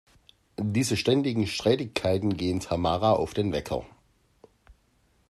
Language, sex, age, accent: German, male, 50-59, Deutschland Deutsch